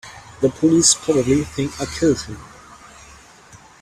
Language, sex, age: English, male, 19-29